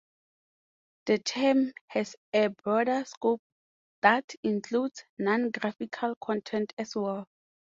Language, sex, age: English, female, 19-29